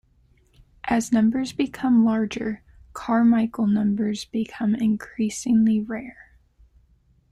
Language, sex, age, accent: English, female, 19-29, United States English